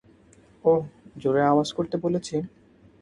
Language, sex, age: Bengali, male, 19-29